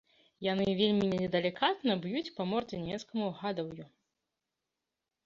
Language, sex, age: Belarusian, female, 30-39